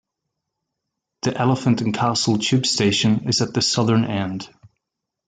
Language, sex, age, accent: English, male, 40-49, Irish English